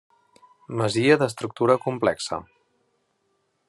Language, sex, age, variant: Catalan, male, 40-49, Central